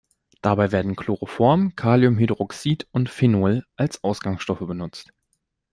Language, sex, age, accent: German, male, 19-29, Deutschland Deutsch